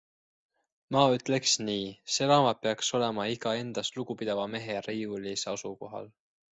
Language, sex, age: Estonian, male, 19-29